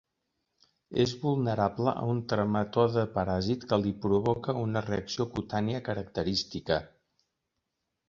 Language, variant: Catalan, Central